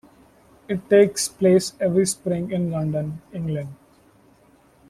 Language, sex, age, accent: English, male, 19-29, India and South Asia (India, Pakistan, Sri Lanka)